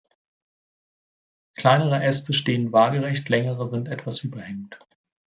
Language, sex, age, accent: German, male, 19-29, Deutschland Deutsch